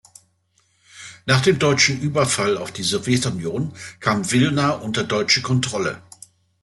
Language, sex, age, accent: German, male, 60-69, Deutschland Deutsch